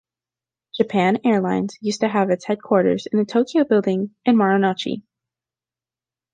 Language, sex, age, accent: English, female, under 19, United States English